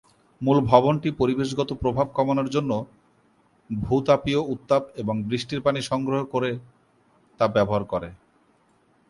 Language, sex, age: Bengali, male, 30-39